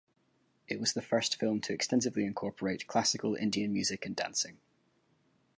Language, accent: English, Scottish English